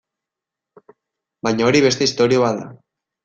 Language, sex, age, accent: Basque, male, 19-29, Erdialdekoa edo Nafarra (Gipuzkoa, Nafarroa)